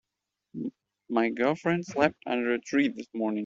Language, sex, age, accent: English, male, 30-39, United States English